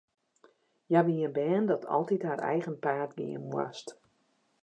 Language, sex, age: Western Frisian, female, 40-49